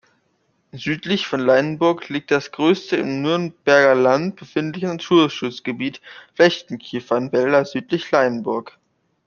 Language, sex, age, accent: German, male, under 19, Deutschland Deutsch